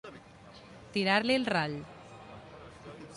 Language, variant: Catalan, Central